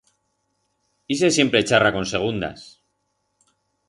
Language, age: Aragonese, 40-49